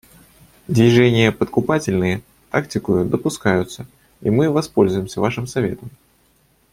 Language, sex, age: Russian, male, 19-29